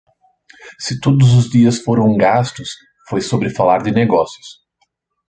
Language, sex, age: Portuguese, male, 30-39